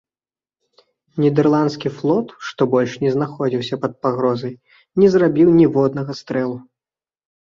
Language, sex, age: Belarusian, male, 19-29